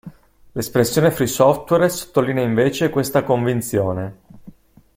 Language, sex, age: Italian, male, 30-39